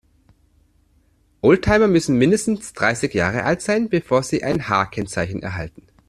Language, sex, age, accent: German, male, 30-39, Deutschland Deutsch